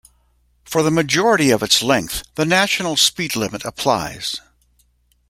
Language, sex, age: English, male, 60-69